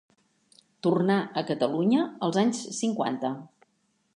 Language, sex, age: Catalan, female, 50-59